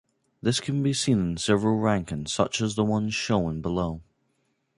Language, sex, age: English, male, under 19